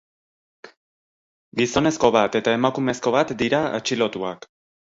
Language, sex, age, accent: Basque, male, 30-39, Erdialdekoa edo Nafarra (Gipuzkoa, Nafarroa)